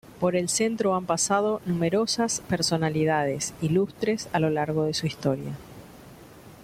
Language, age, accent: Spanish, 50-59, Rioplatense: Argentina, Uruguay, este de Bolivia, Paraguay